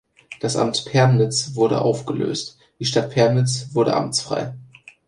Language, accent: German, Deutschland Deutsch